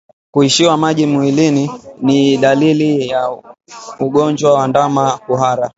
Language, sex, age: Swahili, male, 19-29